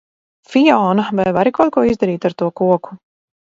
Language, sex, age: Latvian, female, 40-49